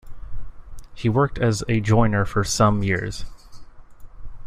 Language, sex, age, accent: English, male, 19-29, United States English